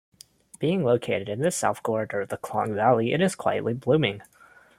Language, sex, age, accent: English, male, under 19, United States English